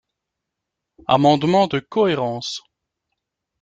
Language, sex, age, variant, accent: French, male, 30-39, Français d'Europe, Français de Belgique